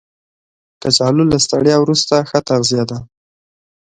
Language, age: Pashto, 19-29